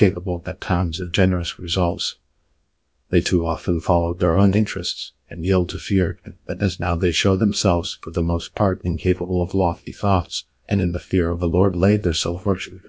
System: TTS, GlowTTS